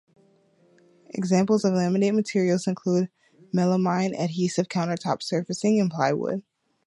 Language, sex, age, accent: English, female, 19-29, United States English